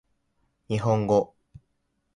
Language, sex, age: Japanese, male, 19-29